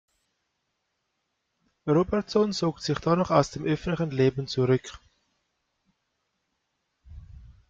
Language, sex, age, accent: German, male, 30-39, Schweizerdeutsch